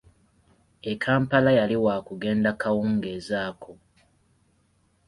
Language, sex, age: Ganda, male, 19-29